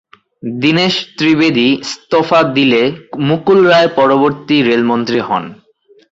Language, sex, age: Bengali, male, 19-29